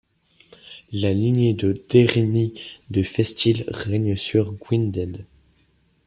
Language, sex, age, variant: French, male, under 19, Français de métropole